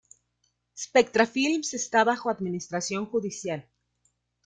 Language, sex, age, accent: Spanish, female, 40-49, México